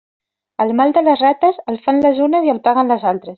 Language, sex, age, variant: Catalan, female, 19-29, Central